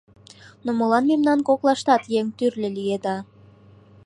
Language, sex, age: Mari, female, 19-29